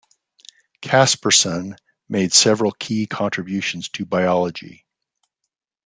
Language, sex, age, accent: English, male, 50-59, United States English